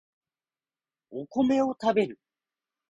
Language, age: Japanese, 19-29